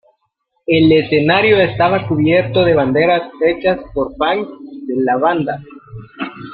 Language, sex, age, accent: Spanish, male, 19-29, América central